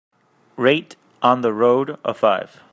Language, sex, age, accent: English, male, 30-39, United States English